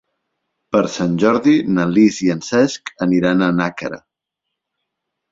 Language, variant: Catalan, Central